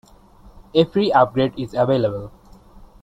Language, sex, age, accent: English, male, 19-29, India and South Asia (India, Pakistan, Sri Lanka)